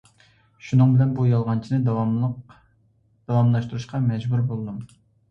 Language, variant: Uyghur, ئۇيغۇر تىلى